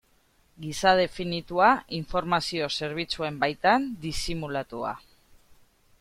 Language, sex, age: Basque, female, 30-39